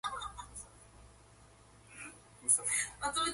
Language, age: English, 19-29